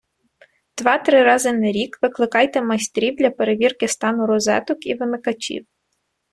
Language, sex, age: Ukrainian, female, 30-39